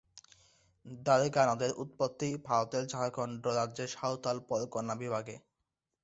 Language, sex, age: Bengali, male, 19-29